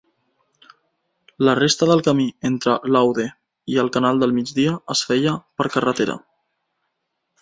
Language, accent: Catalan, Barceloní